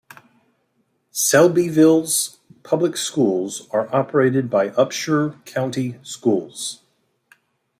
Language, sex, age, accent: English, male, 40-49, United States English